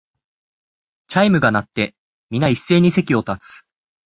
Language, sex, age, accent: Japanese, male, 19-29, 標準語